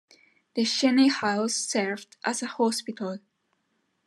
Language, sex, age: English, female, under 19